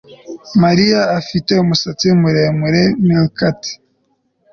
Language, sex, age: Kinyarwanda, male, 19-29